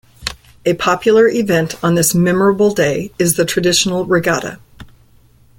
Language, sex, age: English, female, 50-59